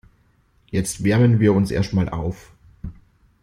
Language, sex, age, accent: German, male, 40-49, Deutschland Deutsch